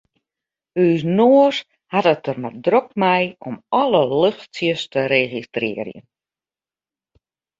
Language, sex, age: Western Frisian, female, 50-59